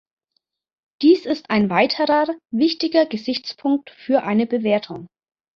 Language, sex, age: German, female, 30-39